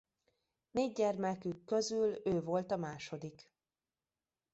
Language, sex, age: Hungarian, female, 30-39